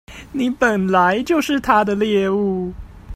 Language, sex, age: Chinese, male, 19-29